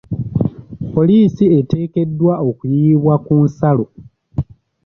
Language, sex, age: Ganda, male, under 19